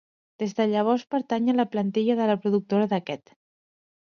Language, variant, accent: Catalan, Central, central